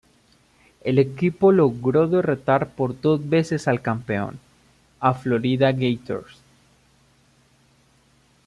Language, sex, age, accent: Spanish, male, 19-29, Andino-Pacífico: Colombia, Perú, Ecuador, oeste de Bolivia y Venezuela andina